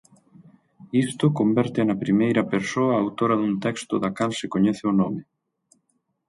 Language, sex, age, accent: Galician, male, 30-39, Normativo (estándar)